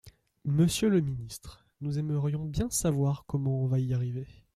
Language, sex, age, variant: French, male, under 19, Français de métropole